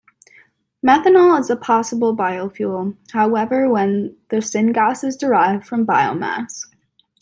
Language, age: English, 19-29